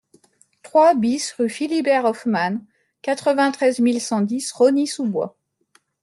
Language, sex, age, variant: French, female, 30-39, Français de métropole